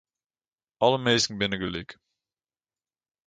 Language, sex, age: Western Frisian, male, under 19